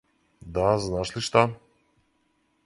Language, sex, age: Serbian, male, 50-59